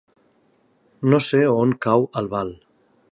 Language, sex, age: Catalan, male, 40-49